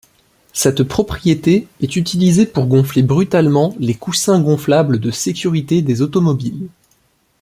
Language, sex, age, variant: French, male, 19-29, Français de métropole